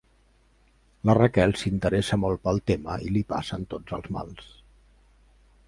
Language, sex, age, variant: Catalan, male, 50-59, Central